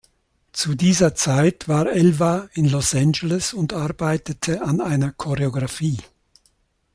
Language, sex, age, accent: German, male, 70-79, Schweizerdeutsch